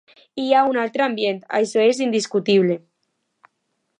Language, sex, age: Catalan, female, under 19